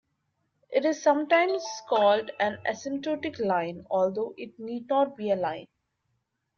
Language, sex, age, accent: English, female, 30-39, India and South Asia (India, Pakistan, Sri Lanka)